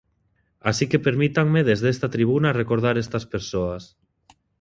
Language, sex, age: Galician, male, 19-29